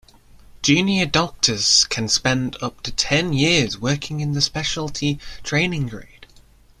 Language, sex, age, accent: English, male, under 19, England English